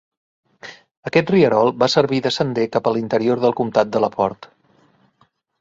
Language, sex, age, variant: Catalan, male, 40-49, Central